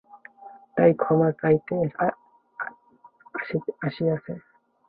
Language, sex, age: Bengali, male, under 19